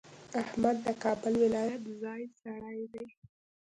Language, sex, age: Pashto, female, under 19